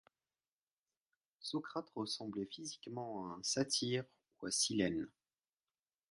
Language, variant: French, Français de métropole